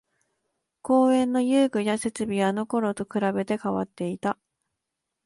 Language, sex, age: Japanese, female, 19-29